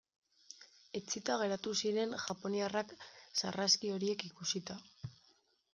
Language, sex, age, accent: Basque, female, 19-29, Mendebalekoa (Araba, Bizkaia, Gipuzkoako mendebaleko herri batzuk)